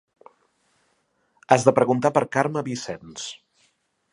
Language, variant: Catalan, Central